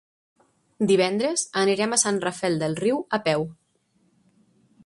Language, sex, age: Catalan, female, 30-39